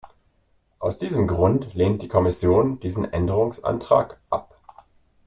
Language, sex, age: German, male, 30-39